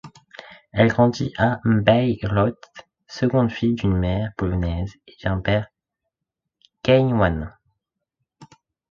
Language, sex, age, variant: French, male, under 19, Français de métropole